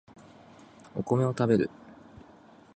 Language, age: Japanese, 19-29